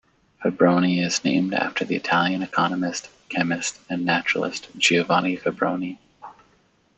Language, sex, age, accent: English, male, 30-39, United States English